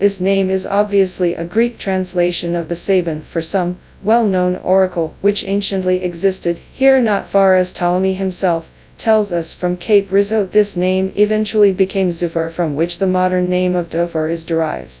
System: TTS, FastPitch